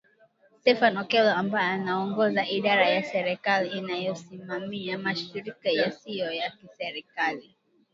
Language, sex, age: Swahili, female, 19-29